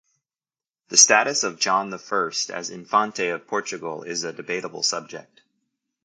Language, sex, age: English, male, 30-39